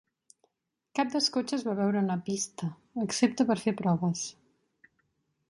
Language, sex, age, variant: Catalan, female, 19-29, Central